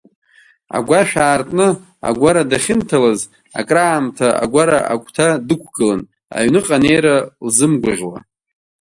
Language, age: Abkhazian, under 19